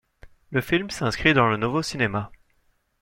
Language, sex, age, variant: French, male, 19-29, Français de métropole